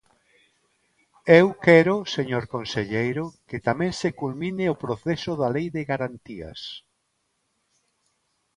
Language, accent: Galician, Neofalante